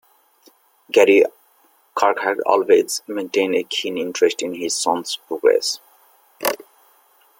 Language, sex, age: English, male, 19-29